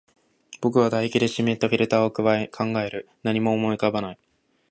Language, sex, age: Japanese, male, 19-29